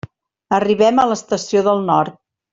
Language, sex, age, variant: Catalan, female, 40-49, Central